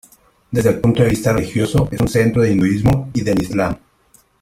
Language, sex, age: Spanish, male, 30-39